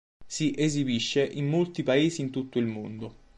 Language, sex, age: Italian, male, 19-29